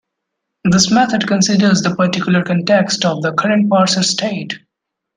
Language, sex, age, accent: English, male, 19-29, India and South Asia (India, Pakistan, Sri Lanka)